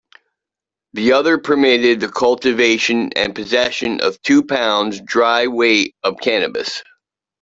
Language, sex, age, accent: English, male, 30-39, United States English